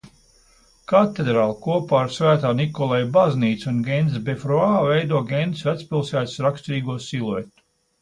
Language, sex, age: Latvian, male, 70-79